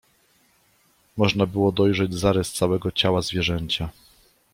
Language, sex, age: Polish, male, 40-49